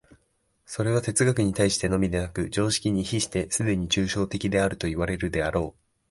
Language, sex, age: Japanese, male, 19-29